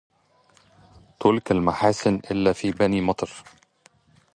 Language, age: Arabic, 30-39